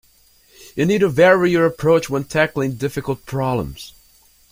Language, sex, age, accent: English, male, under 19, United States English